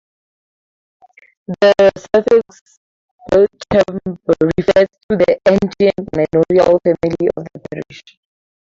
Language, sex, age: English, female, 19-29